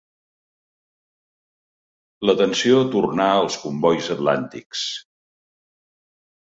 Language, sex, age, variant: Catalan, male, 70-79, Central